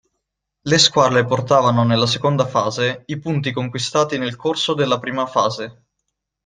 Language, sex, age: Italian, male, 19-29